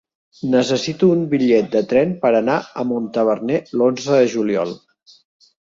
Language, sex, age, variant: Catalan, male, 50-59, Central